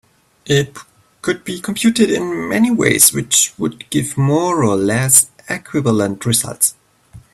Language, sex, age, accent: English, male, 30-39, England English